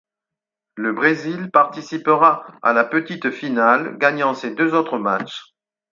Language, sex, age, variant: French, male, 60-69, Français de métropole